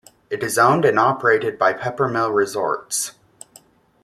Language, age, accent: English, 19-29, United States English